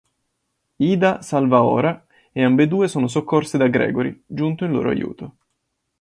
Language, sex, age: Italian, male, 19-29